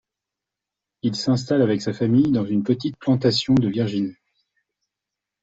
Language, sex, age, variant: French, male, 40-49, Français de métropole